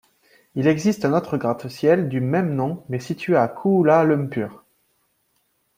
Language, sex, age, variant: French, male, 30-39, Français de métropole